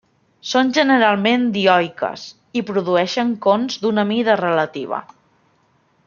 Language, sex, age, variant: Catalan, female, 19-29, Central